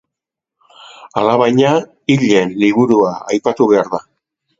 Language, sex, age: Basque, male, 60-69